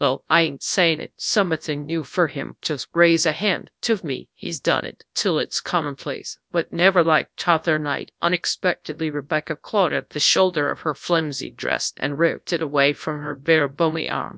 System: TTS, GradTTS